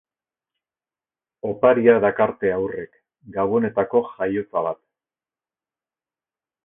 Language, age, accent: Basque, 60-69, Mendebalekoa (Araba, Bizkaia, Gipuzkoako mendebaleko herri batzuk)